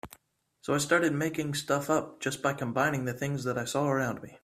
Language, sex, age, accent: English, male, 19-29, United States English